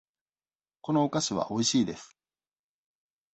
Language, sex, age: Japanese, male, 40-49